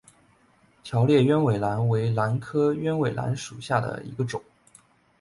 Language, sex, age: Chinese, male, 19-29